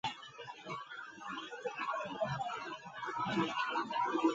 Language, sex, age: Swahili, female, 40-49